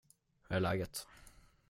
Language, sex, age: Swedish, male, under 19